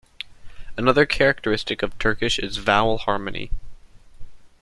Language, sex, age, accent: English, male, under 19, United States English